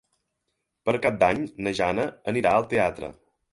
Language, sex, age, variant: Catalan, male, 40-49, Central